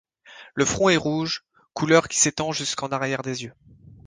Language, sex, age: French, male, 19-29